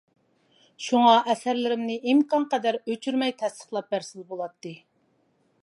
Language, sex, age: Uyghur, female, 40-49